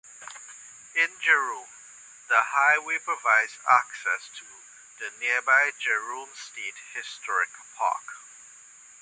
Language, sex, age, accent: English, male, 40-49, West Indies and Bermuda (Bahamas, Bermuda, Jamaica, Trinidad)